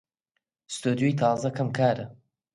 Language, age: Central Kurdish, 19-29